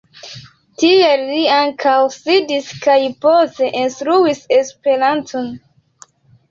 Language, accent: Esperanto, Internacia